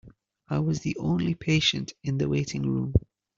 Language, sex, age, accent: English, male, 30-39, England English